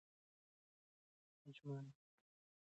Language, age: Pashto, 19-29